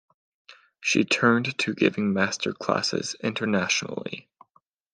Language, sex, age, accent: English, male, 19-29, United States English